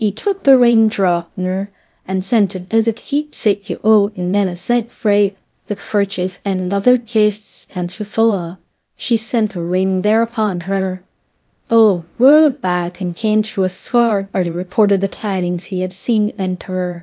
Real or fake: fake